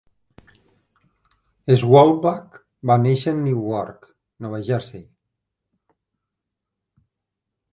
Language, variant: Catalan, Nord-Occidental